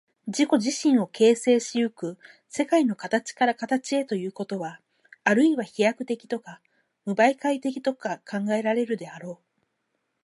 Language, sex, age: Japanese, female, 30-39